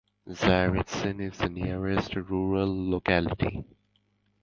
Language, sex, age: English, male, 19-29